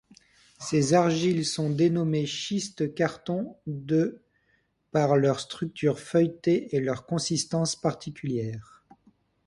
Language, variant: French, Français de métropole